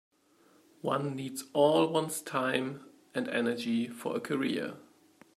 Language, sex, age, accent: English, male, 30-39, England English